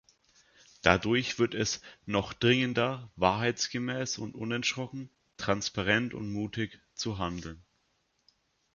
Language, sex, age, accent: German, male, under 19, Deutschland Deutsch